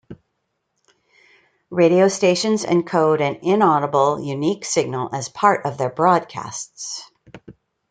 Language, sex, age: English, female, 50-59